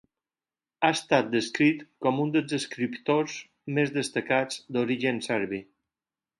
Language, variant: Catalan, Balear